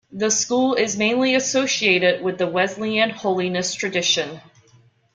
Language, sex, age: English, female, 40-49